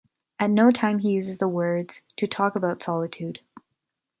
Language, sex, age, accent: English, female, 19-29, Canadian English